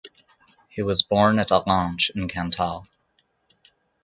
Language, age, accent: English, 30-39, United States English